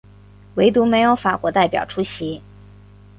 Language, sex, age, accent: Chinese, female, 19-29, 出生地：广东省